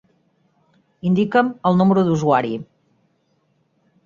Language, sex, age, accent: Catalan, female, 40-49, Garrotxi